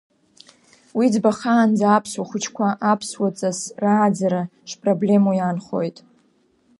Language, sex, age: Abkhazian, female, under 19